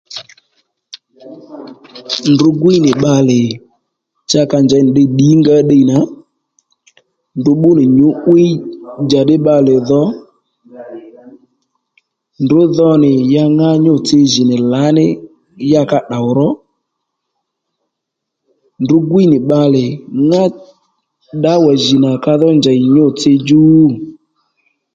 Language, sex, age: Lendu, male, 30-39